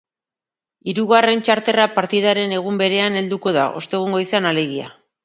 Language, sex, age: Basque, female, 40-49